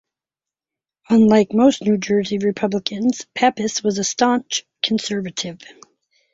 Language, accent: English, United States English